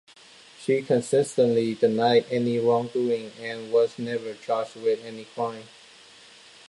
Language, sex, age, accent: English, male, 19-29, Hong Kong English